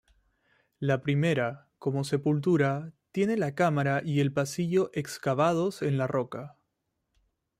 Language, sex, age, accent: Spanish, male, 30-39, Andino-Pacífico: Colombia, Perú, Ecuador, oeste de Bolivia y Venezuela andina